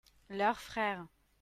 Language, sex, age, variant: French, female, 30-39, Français de métropole